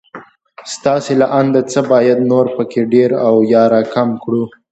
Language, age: Pashto, 19-29